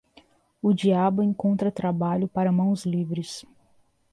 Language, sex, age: Portuguese, female, 19-29